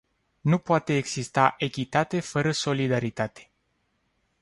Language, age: Romanian, 19-29